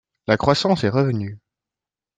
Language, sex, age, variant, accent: French, male, 19-29, Français d'Europe, Français de Suisse